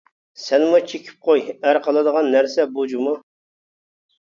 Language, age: Uyghur, 40-49